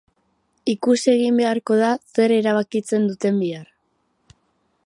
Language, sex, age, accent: Basque, female, under 19, Erdialdekoa edo Nafarra (Gipuzkoa, Nafarroa)